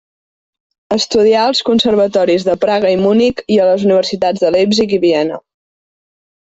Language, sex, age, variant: Catalan, female, 19-29, Septentrional